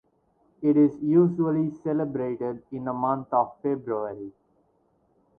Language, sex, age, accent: English, male, 19-29, India and South Asia (India, Pakistan, Sri Lanka)